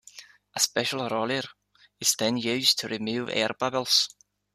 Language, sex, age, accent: English, male, 19-29, Irish English